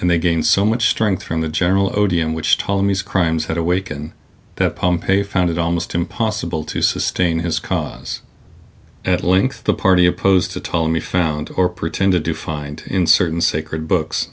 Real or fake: real